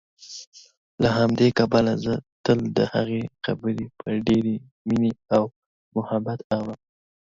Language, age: Pashto, under 19